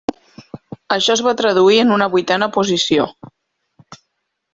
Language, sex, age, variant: Catalan, female, 40-49, Nord-Occidental